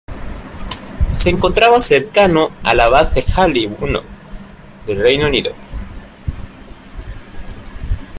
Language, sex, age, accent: Spanish, male, 19-29, México